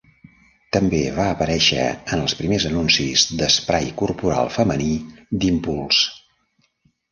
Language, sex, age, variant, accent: Catalan, male, 70-79, Central, central